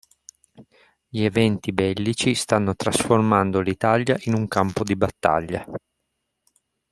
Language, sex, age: Italian, male, 30-39